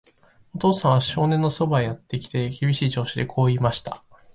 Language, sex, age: Japanese, male, 19-29